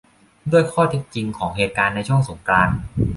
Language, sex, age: Thai, male, 19-29